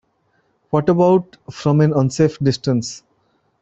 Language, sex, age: English, male, 30-39